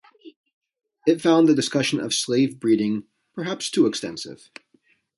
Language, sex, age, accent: English, male, 40-49, United States English